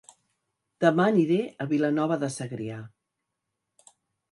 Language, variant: Catalan, Central